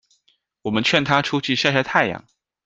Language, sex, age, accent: Chinese, male, 30-39, 出生地：浙江省